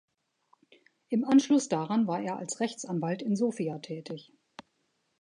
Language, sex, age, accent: German, female, 50-59, Deutschland Deutsch